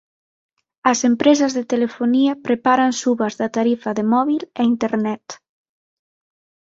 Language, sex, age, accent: Galician, female, 19-29, Atlántico (seseo e gheada); Normativo (estándar)